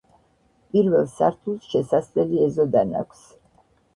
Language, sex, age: Georgian, female, 70-79